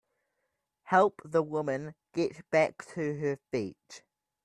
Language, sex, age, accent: English, male, 19-29, New Zealand English